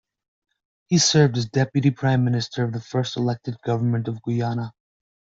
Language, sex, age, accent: English, male, 19-29, United States English